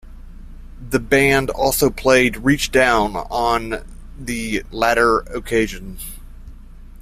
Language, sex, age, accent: English, male, 40-49, United States English